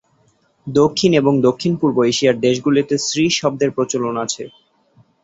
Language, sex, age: Bengali, male, 19-29